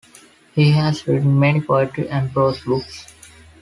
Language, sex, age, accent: English, male, 19-29, India and South Asia (India, Pakistan, Sri Lanka)